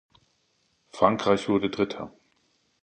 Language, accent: German, Deutschland Deutsch